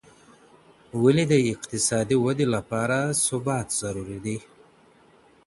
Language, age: Pashto, 30-39